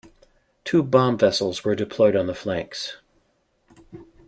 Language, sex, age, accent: English, male, 50-59, United States English